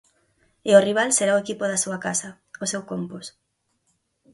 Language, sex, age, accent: Galician, female, 19-29, Normativo (estándar)